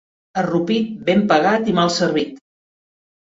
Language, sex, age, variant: Catalan, female, 50-59, Central